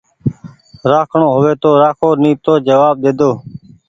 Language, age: Goaria, 19-29